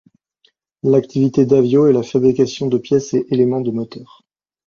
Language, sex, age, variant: French, male, 30-39, Français de métropole